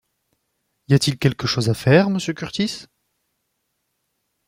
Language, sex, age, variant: French, male, 19-29, Français de métropole